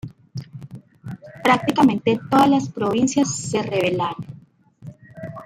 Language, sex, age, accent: Spanish, female, 30-39, Caribe: Cuba, Venezuela, Puerto Rico, República Dominicana, Panamá, Colombia caribeña, México caribeño, Costa del golfo de México